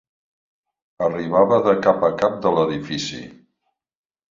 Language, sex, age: Catalan, male, 50-59